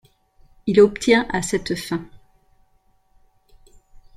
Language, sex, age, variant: French, female, 50-59, Français de métropole